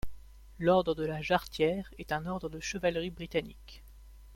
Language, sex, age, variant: French, male, 19-29, Français de métropole